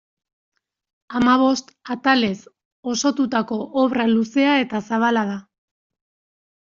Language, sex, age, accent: Basque, female, 30-39, Erdialdekoa edo Nafarra (Gipuzkoa, Nafarroa)